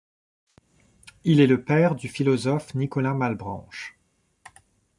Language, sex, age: French, male, 30-39